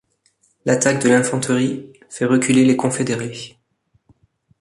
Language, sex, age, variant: French, male, 19-29, Français de métropole